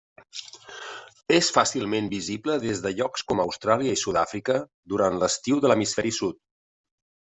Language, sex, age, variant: Catalan, male, 40-49, Central